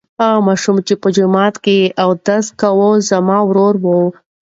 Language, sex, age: Pashto, female, 19-29